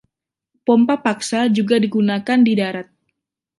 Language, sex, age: Indonesian, female, 19-29